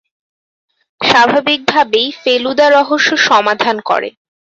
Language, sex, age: Bengali, female, 19-29